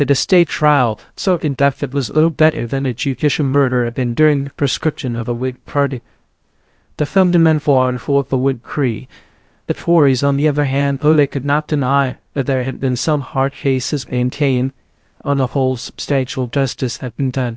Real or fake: fake